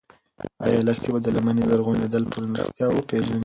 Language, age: Pashto, under 19